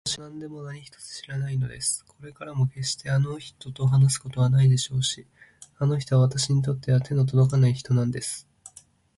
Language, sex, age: Japanese, male, under 19